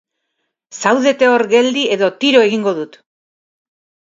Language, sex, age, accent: Basque, female, 50-59, Mendebalekoa (Araba, Bizkaia, Gipuzkoako mendebaleko herri batzuk)